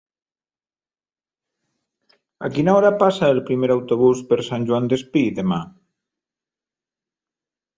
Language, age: Catalan, 50-59